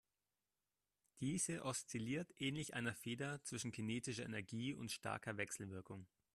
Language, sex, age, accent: German, male, 19-29, Deutschland Deutsch